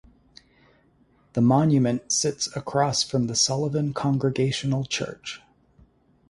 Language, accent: English, United States English